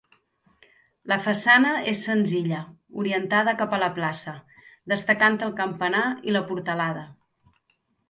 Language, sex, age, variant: Catalan, female, 40-49, Central